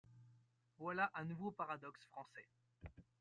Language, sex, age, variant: French, male, 30-39, Français de métropole